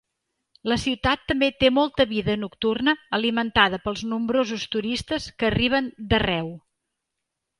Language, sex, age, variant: Catalan, female, 50-59, Central